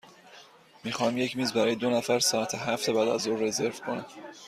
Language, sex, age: Persian, male, 30-39